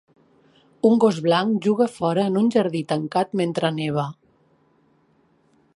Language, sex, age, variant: Catalan, female, 50-59, Central